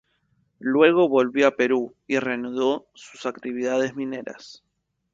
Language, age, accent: Spanish, 19-29, Rioplatense: Argentina, Uruguay, este de Bolivia, Paraguay